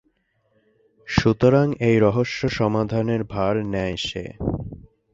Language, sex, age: Bengali, male, 19-29